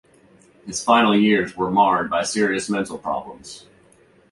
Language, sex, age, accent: English, male, 19-29, United States English